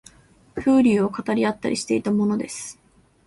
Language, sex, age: Japanese, female, 19-29